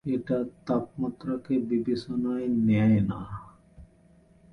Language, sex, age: Bengali, male, 19-29